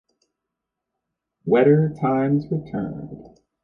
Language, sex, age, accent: English, male, 30-39, United States English